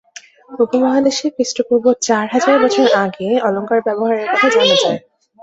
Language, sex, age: Bengali, female, 19-29